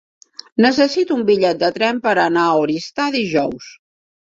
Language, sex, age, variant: Catalan, female, 50-59, Central